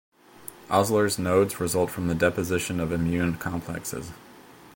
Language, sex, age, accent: English, male, 30-39, United States English